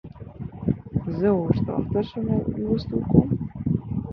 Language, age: Pashto, under 19